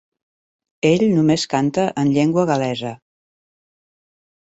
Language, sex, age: Catalan, female, 50-59